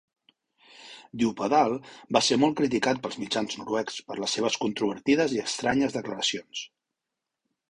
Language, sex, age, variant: Catalan, male, 40-49, Central